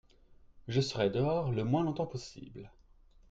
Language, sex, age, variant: French, male, 30-39, Français de métropole